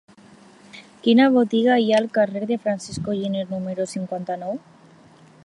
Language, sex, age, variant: Catalan, female, under 19, Alacantí